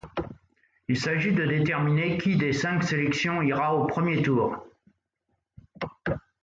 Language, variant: French, Français de métropole